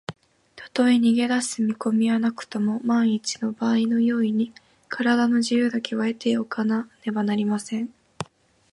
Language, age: Japanese, 19-29